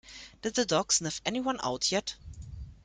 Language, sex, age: English, female, 19-29